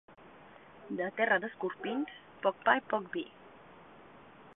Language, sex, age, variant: Catalan, female, 40-49, Central